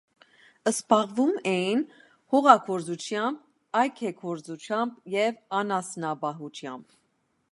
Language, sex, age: Armenian, female, 30-39